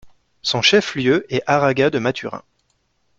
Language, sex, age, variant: French, male, 30-39, Français de métropole